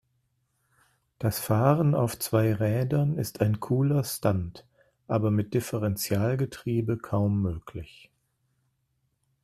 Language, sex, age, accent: German, male, 50-59, Deutschland Deutsch